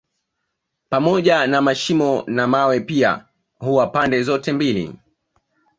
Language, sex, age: Swahili, male, 19-29